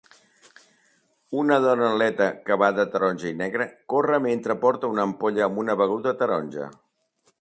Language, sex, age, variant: Catalan, male, 60-69, Septentrional